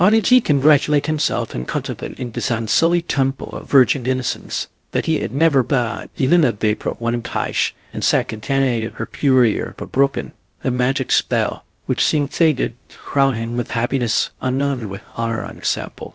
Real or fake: fake